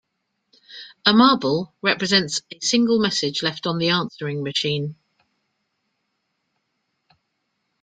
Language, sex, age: English, female, 50-59